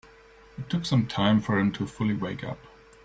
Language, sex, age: English, male, 40-49